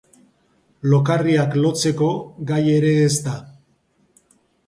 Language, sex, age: Basque, male, 50-59